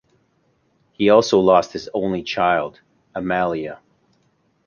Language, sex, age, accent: English, male, 40-49, Canadian English